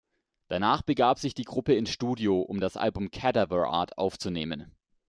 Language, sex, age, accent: German, male, 19-29, Deutschland Deutsch